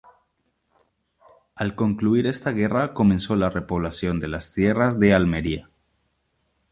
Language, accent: Spanish, Andino-Pacífico: Colombia, Perú, Ecuador, oeste de Bolivia y Venezuela andina